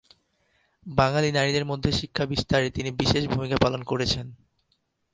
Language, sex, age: Bengali, male, 19-29